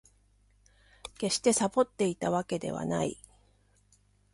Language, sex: Japanese, female